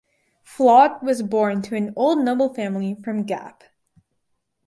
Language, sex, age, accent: English, female, under 19, United States English